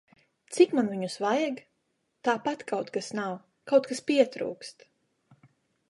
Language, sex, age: Latvian, female, 19-29